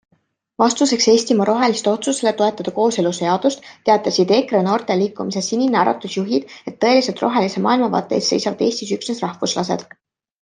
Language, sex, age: Estonian, female, 19-29